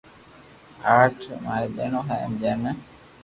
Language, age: Loarki, 40-49